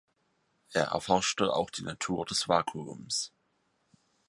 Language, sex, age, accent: German, male, 19-29, Deutschland Deutsch